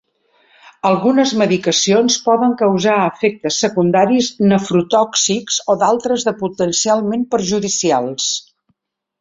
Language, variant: Catalan, Central